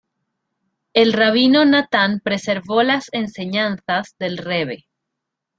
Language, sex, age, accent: Spanish, female, 19-29, Caribe: Cuba, Venezuela, Puerto Rico, República Dominicana, Panamá, Colombia caribeña, México caribeño, Costa del golfo de México